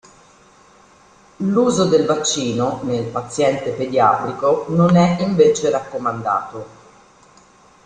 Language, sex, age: Italian, female, 50-59